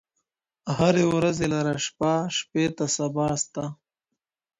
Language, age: Pashto, 19-29